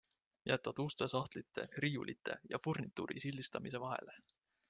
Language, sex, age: Estonian, male, 19-29